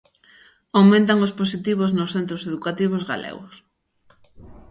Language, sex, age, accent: Galician, female, 30-39, Oriental (común en zona oriental)